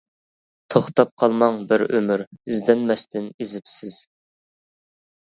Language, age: Uyghur, 19-29